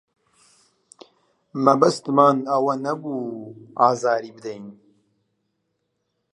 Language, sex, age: Central Kurdish, male, 19-29